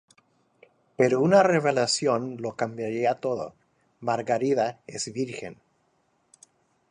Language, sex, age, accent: Spanish, male, 50-59, México